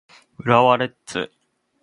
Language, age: Japanese, 19-29